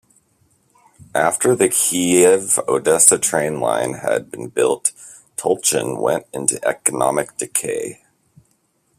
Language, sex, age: English, male, 30-39